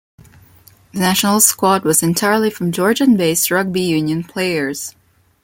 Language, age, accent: English, 19-29, Filipino